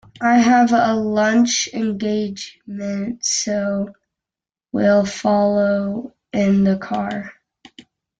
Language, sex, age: English, male, under 19